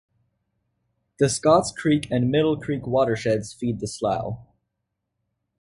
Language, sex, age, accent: English, male, under 19, United States English